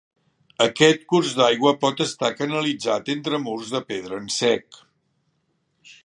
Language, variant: Catalan, Central